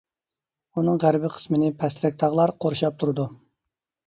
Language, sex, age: Uyghur, male, 30-39